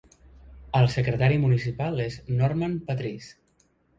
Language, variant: Catalan, Central